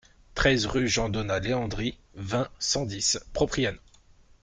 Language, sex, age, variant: French, male, 30-39, Français de métropole